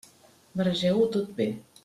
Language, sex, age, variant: Catalan, female, 50-59, Central